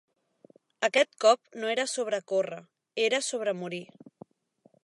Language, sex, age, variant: Catalan, female, 30-39, Central